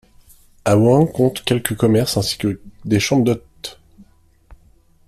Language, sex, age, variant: French, male, 19-29, Français de métropole